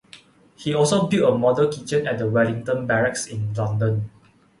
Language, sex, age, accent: English, male, 19-29, Malaysian English